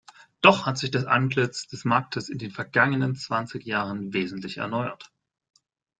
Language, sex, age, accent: German, male, 19-29, Deutschland Deutsch